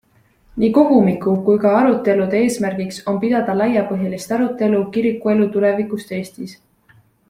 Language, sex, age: Estonian, female, 19-29